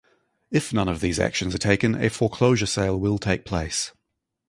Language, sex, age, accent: English, male, 30-39, New Zealand English